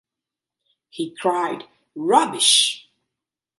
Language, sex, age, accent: English, female, 30-39, England English